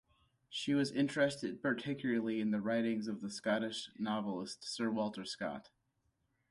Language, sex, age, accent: English, male, 19-29, United States English